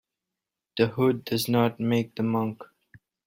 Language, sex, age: English, male, 19-29